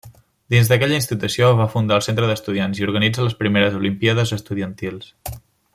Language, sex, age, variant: Catalan, male, 19-29, Central